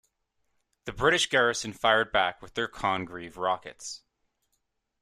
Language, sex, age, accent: English, male, 19-29, Canadian English